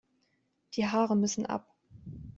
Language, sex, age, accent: German, female, 19-29, Deutschland Deutsch